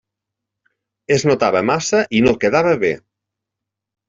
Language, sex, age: Catalan, male, 40-49